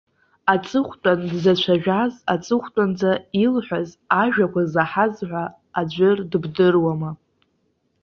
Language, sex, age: Abkhazian, female, 19-29